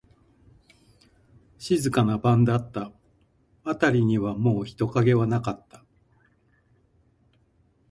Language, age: Japanese, 50-59